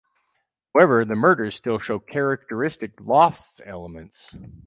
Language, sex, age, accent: English, male, 50-59, United States English